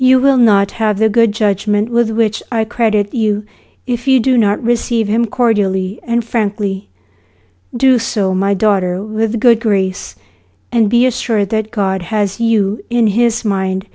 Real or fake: real